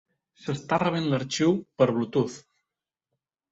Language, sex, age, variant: Catalan, male, 19-29, Central